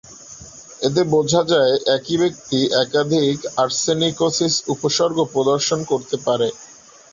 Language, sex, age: Bengali, male, 19-29